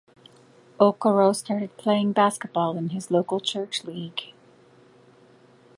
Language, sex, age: English, female, 40-49